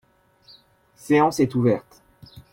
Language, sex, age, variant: French, male, 40-49, Français de métropole